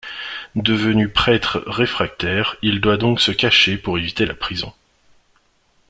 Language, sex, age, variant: French, male, 19-29, Français de métropole